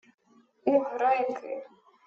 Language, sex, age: Ukrainian, female, 19-29